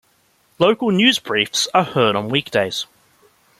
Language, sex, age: English, male, 19-29